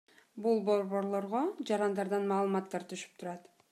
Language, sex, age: Kyrgyz, female, 30-39